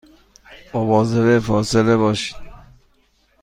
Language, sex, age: Persian, male, 30-39